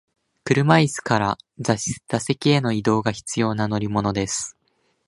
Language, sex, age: Japanese, male, 19-29